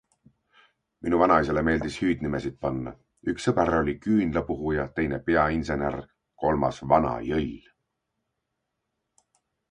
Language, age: Estonian, 40-49